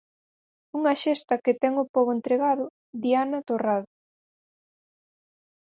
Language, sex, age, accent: Galician, female, 19-29, Central (gheada)